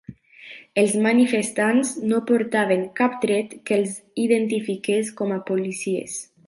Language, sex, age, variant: Catalan, female, 19-29, Nord-Occidental